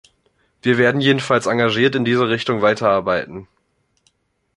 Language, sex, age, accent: German, male, 19-29, Deutschland Deutsch